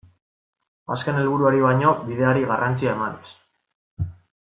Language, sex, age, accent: Basque, male, 19-29, Mendebalekoa (Araba, Bizkaia, Gipuzkoako mendebaleko herri batzuk)